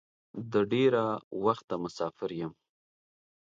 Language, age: Pashto, 19-29